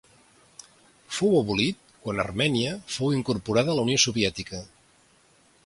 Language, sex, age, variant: Catalan, male, 60-69, Central